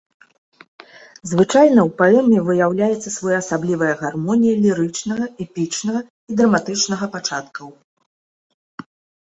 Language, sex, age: Belarusian, female, 30-39